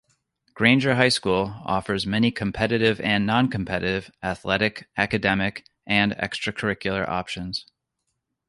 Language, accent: English, United States English